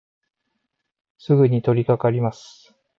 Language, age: Japanese, 40-49